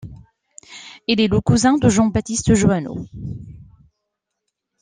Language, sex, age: French, female, 19-29